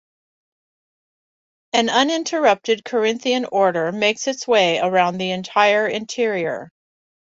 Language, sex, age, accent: English, female, 50-59, United States English